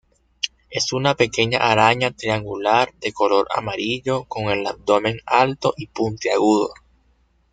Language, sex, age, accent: Spanish, male, 19-29, Caribe: Cuba, Venezuela, Puerto Rico, República Dominicana, Panamá, Colombia caribeña, México caribeño, Costa del golfo de México